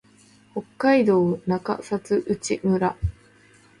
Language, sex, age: Japanese, female, 30-39